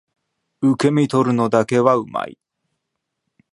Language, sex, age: Japanese, male, 19-29